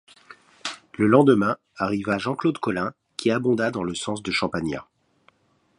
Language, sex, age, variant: French, male, 40-49, Français de métropole